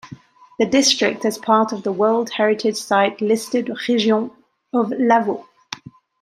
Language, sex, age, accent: English, female, 30-39, England English